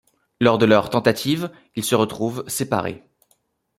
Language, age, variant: French, 19-29, Français de métropole